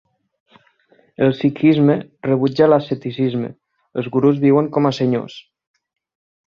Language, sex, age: Catalan, male, 19-29